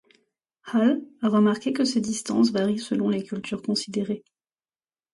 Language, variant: French, Français de métropole